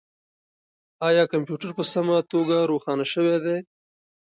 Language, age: Pashto, 19-29